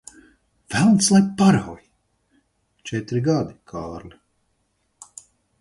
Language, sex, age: Latvian, male, 50-59